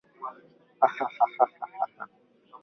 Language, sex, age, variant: Swahili, male, 19-29, Kiswahili cha Bara ya Kenya